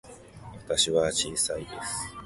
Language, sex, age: Japanese, male, 19-29